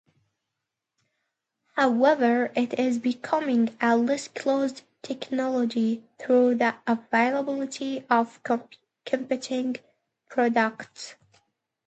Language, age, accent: English, 19-29, United States English